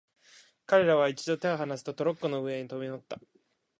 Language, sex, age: Japanese, male, 19-29